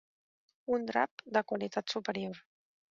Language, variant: Catalan, Central